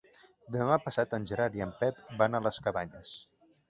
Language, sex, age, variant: Catalan, male, 30-39, Central